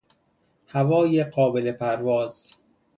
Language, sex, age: Persian, male, 30-39